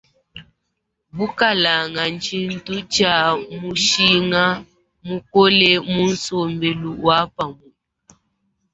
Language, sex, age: Luba-Lulua, female, 19-29